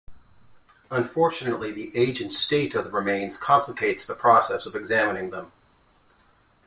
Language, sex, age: English, male, 40-49